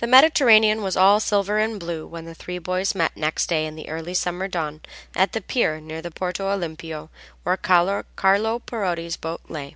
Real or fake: real